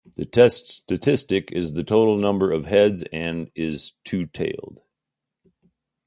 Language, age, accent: English, 50-59, United States English